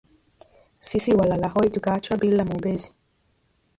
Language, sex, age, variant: Swahili, female, 19-29, Kiswahili cha Bara ya Kenya